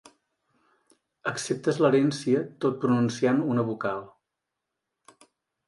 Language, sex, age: Catalan, male, 40-49